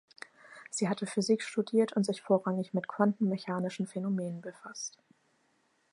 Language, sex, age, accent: German, female, 19-29, Deutschland Deutsch